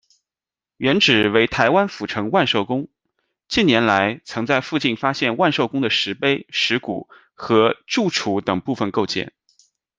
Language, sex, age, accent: Chinese, male, 30-39, 出生地：浙江省